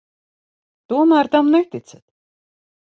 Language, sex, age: Latvian, female, 50-59